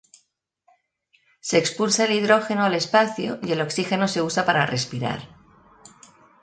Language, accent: Spanish, España: Centro-Sur peninsular (Madrid, Toledo, Castilla-La Mancha)